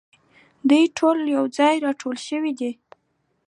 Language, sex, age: Pashto, female, 30-39